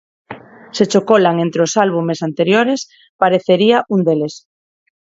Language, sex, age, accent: Galician, female, 40-49, Neofalante